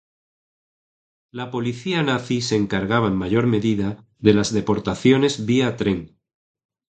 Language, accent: Spanish, España: Sur peninsular (Andalucia, Extremadura, Murcia)